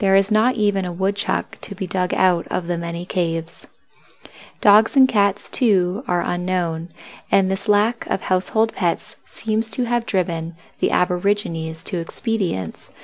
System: none